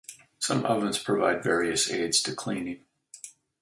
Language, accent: English, United States English